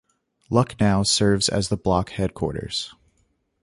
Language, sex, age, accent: English, male, 19-29, United States English